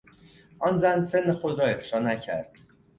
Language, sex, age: Persian, male, 19-29